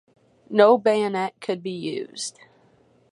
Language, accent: English, United States English